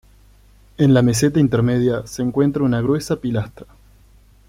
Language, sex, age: Spanish, male, 19-29